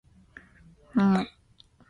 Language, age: Chinese, 19-29